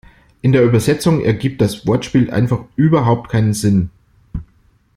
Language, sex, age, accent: German, male, 40-49, Deutschland Deutsch